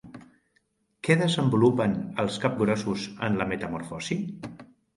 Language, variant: Catalan, Central